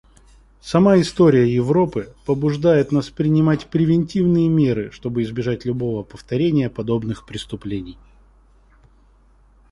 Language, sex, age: Russian, male, 19-29